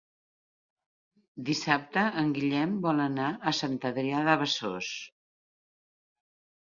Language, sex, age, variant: Catalan, female, 60-69, Central